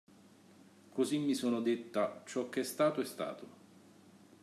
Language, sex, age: Italian, male, 40-49